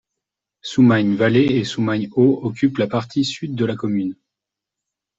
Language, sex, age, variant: French, male, 40-49, Français de métropole